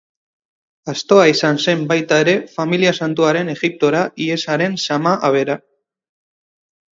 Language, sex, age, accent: Basque, male, 30-39, Mendebalekoa (Araba, Bizkaia, Gipuzkoako mendebaleko herri batzuk)